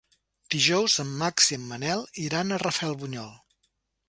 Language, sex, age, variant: Catalan, male, 60-69, Septentrional